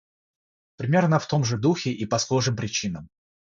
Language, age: Russian, 30-39